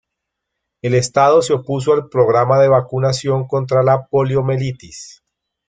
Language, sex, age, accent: Spanish, male, 30-39, Andino-Pacífico: Colombia, Perú, Ecuador, oeste de Bolivia y Venezuela andina